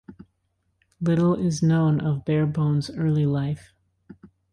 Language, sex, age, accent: English, female, 30-39, United States English